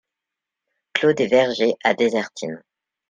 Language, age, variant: French, 19-29, Français de métropole